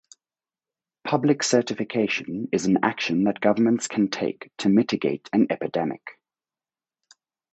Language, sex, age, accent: English, male, 30-39, United States English